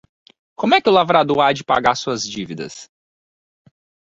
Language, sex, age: Portuguese, male, 19-29